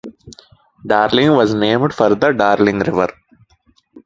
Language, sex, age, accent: English, male, 19-29, India and South Asia (India, Pakistan, Sri Lanka)